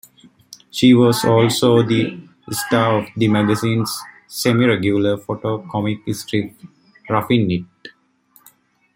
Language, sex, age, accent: English, male, 19-29, United States English